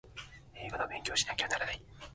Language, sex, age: Japanese, male, 19-29